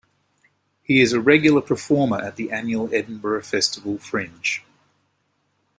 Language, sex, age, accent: English, male, 50-59, Australian English